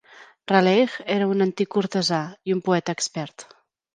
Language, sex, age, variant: Catalan, female, 40-49, Central